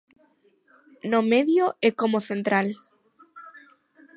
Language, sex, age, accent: Galician, female, under 19, Atlántico (seseo e gheada); Normativo (estándar)